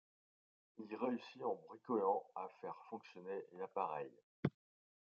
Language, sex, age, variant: French, male, 40-49, Français de métropole